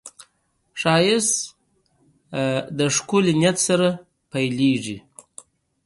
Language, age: Pashto, 30-39